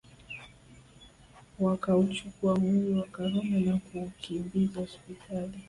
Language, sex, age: Swahili, female, 30-39